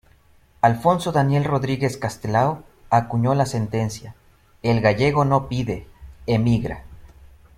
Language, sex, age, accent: Spanish, male, 19-29, México